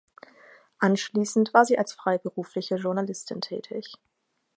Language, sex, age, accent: German, female, 19-29, Deutschland Deutsch